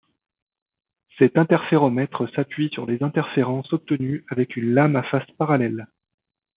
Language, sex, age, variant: French, male, 30-39, Français de métropole